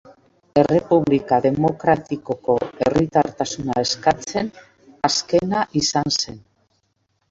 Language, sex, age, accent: Basque, female, 60-69, Mendebalekoa (Araba, Bizkaia, Gipuzkoako mendebaleko herri batzuk)